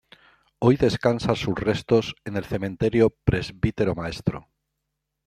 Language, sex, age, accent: Spanish, male, 60-69, España: Centro-Sur peninsular (Madrid, Toledo, Castilla-La Mancha)